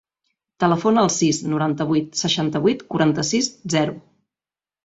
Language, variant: Catalan, Central